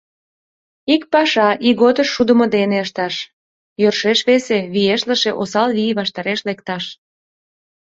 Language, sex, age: Mari, female, 30-39